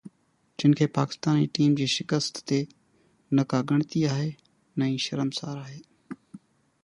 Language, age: Sindhi, 19-29